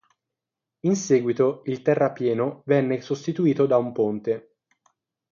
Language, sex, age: Italian, male, 19-29